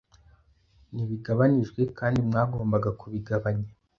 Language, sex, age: Kinyarwanda, male, under 19